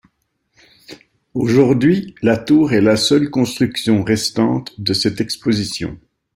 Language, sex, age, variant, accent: French, male, 70-79, Français d'Europe, Français de Belgique